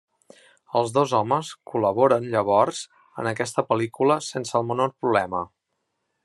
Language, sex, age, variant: Catalan, male, 40-49, Central